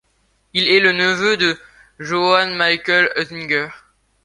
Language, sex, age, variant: French, male, under 19, Français de métropole